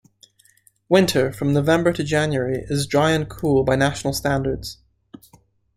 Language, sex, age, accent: English, male, 19-29, United States English